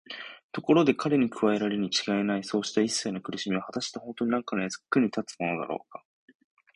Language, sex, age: Japanese, male, 19-29